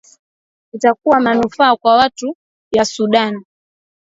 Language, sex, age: Swahili, female, 19-29